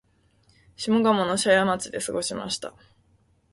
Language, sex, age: Japanese, female, 19-29